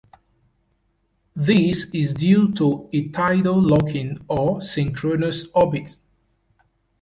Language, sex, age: English, male, 30-39